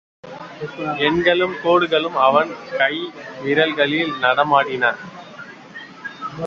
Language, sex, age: Tamil, male, 19-29